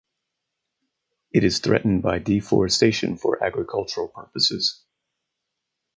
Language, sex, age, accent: English, male, 40-49, United States English